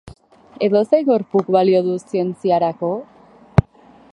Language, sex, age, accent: Basque, female, 19-29, Mendebalekoa (Araba, Bizkaia, Gipuzkoako mendebaleko herri batzuk)